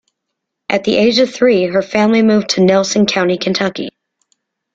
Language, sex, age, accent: English, female, 30-39, United States English